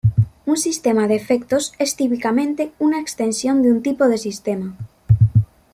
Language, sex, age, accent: Spanish, female, under 19, España: Norte peninsular (Asturias, Castilla y León, Cantabria, País Vasco, Navarra, Aragón, La Rioja, Guadalajara, Cuenca)